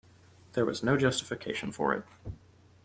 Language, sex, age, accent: English, male, 19-29, United States English